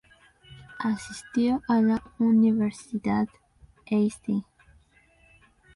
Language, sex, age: Spanish, female, under 19